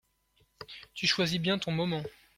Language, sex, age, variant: French, male, 19-29, Français de métropole